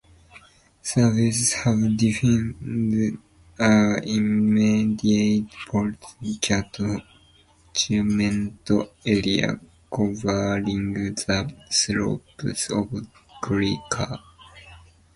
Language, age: English, 19-29